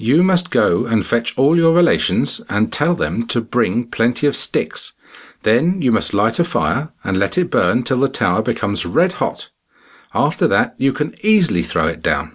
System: none